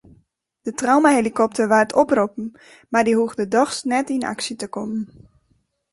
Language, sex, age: Western Frisian, female, 30-39